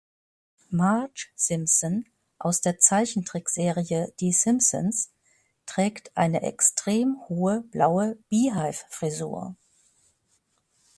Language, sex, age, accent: German, female, 60-69, Deutschland Deutsch